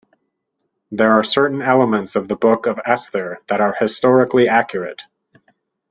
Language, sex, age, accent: English, male, 30-39, United States English